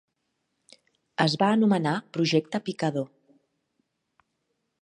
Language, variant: Catalan, Central